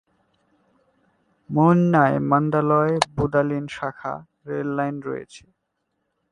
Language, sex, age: Bengali, male, 19-29